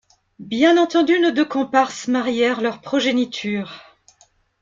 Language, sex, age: French, female, 50-59